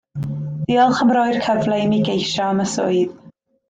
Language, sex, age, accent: Welsh, female, 19-29, Y Deyrnas Unedig Cymraeg